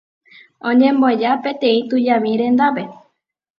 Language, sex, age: Guarani, female, under 19